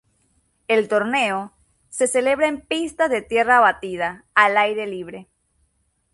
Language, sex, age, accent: Spanish, female, 19-29, América central; Caribe: Cuba, Venezuela, Puerto Rico, República Dominicana, Panamá, Colombia caribeña, México caribeño, Costa del golfo de México